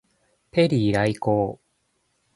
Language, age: Japanese, 19-29